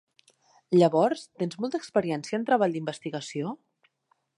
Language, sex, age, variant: Catalan, female, 30-39, Nord-Occidental